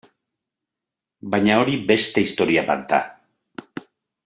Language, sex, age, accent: Basque, male, 40-49, Erdialdekoa edo Nafarra (Gipuzkoa, Nafarroa)